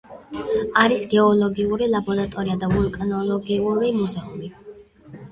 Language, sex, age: Georgian, female, under 19